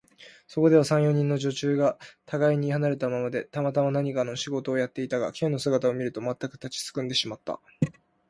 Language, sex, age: Japanese, male, 19-29